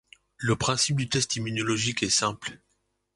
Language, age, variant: French, 40-49, Français de métropole